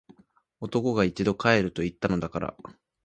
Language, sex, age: Japanese, male, under 19